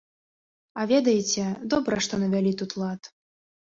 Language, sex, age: Belarusian, female, 19-29